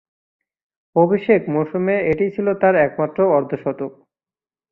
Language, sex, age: Bengali, male, 19-29